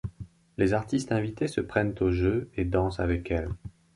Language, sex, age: French, male, 40-49